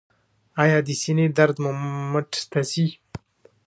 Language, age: Pashto, 19-29